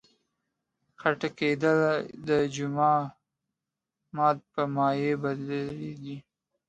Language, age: Pashto, 19-29